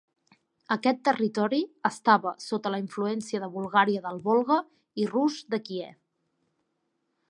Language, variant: Catalan, Nord-Occidental